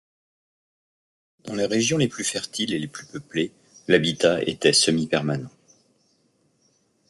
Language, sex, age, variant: French, male, 40-49, Français de métropole